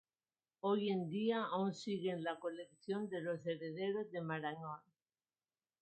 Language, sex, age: Spanish, female, 50-59